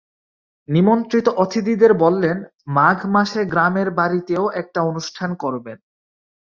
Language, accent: Bengali, Bangladeshi; শুদ্ধ বাংলা